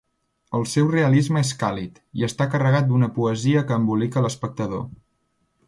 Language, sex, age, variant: Catalan, male, 19-29, Central